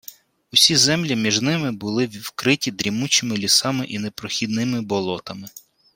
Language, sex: Ukrainian, male